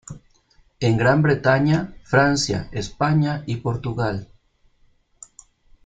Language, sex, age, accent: Spanish, male, 40-49, México